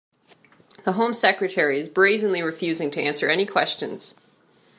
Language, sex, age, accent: English, female, 19-29, Canadian English